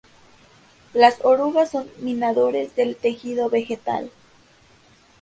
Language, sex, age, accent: Spanish, female, 19-29, México